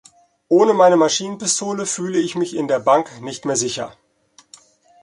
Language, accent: German, Deutschland Deutsch